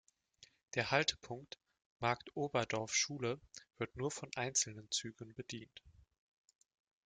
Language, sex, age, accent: German, male, 19-29, Deutschland Deutsch